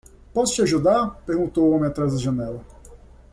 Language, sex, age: Portuguese, male, 19-29